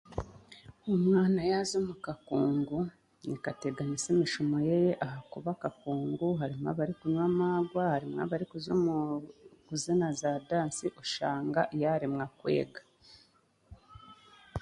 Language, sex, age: Chiga, female, 30-39